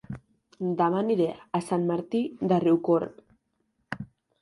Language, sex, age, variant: Catalan, male, 19-29, Central